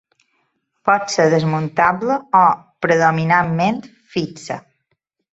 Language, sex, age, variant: Catalan, female, 40-49, Balear